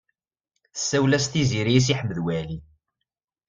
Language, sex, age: Kabyle, male, 40-49